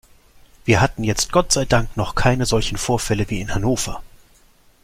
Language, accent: German, Deutschland Deutsch